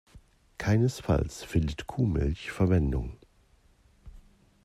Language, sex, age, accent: German, male, 40-49, Deutschland Deutsch